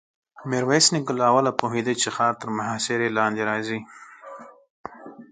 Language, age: Pashto, 30-39